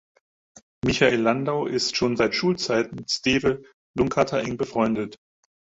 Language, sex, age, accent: German, male, 50-59, Deutschland Deutsch